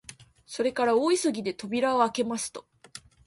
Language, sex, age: Japanese, female, 19-29